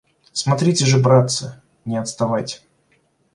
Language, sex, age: Russian, male, 19-29